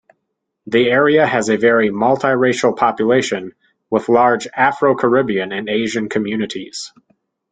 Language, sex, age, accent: English, male, 30-39, United States English